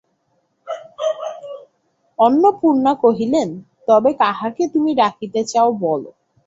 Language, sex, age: Bengali, female, 19-29